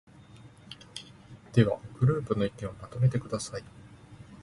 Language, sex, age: Japanese, male, 19-29